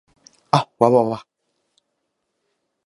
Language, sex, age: Japanese, male, 19-29